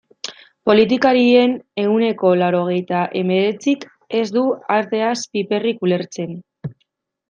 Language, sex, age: Basque, female, 19-29